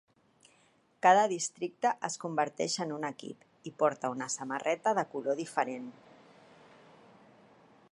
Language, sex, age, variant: Catalan, female, 40-49, Central